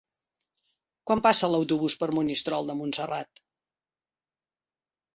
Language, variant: Catalan, Central